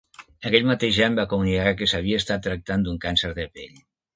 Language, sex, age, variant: Catalan, male, 60-69, Nord-Occidental